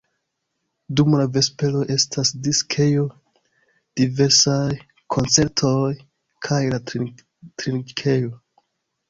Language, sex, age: Esperanto, male, 19-29